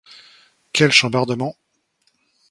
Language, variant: French, Français de métropole